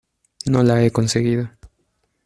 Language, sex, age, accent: Spanish, male, 19-29, Andino-Pacífico: Colombia, Perú, Ecuador, oeste de Bolivia y Venezuela andina